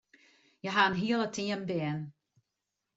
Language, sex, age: Western Frisian, female, 50-59